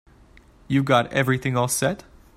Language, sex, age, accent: English, male, 19-29, Canadian English